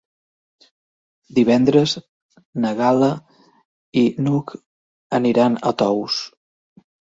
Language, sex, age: Catalan, male, 40-49